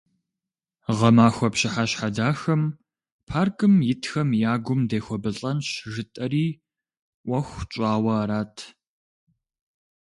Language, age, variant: Kabardian, 19-29, Адыгэбзэ (Къэбэрдей, Кирил, псоми зэдай)